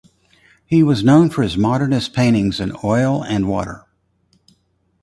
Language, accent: English, United States English